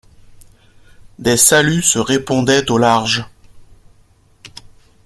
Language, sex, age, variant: French, male, 30-39, Français de métropole